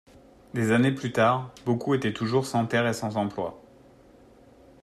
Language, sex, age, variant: French, male, 30-39, Français de métropole